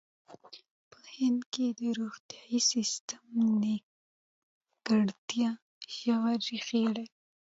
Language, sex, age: Pashto, female, 19-29